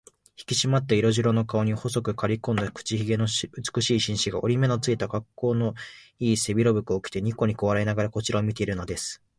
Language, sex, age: Japanese, male, 19-29